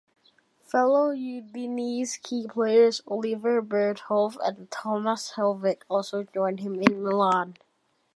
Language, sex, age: English, male, under 19